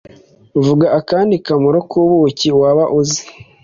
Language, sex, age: Kinyarwanda, male, 50-59